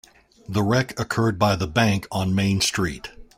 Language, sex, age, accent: English, male, 40-49, United States English